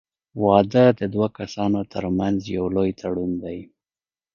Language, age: Pashto, 30-39